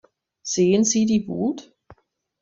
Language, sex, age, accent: German, female, 19-29, Österreichisches Deutsch